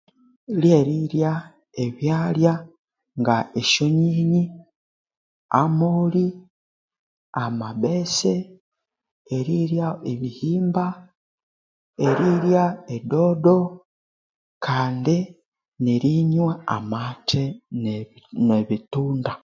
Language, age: Konzo, 19-29